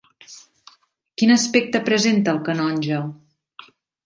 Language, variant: Catalan, Central